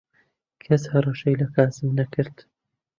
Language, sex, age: Central Kurdish, male, 19-29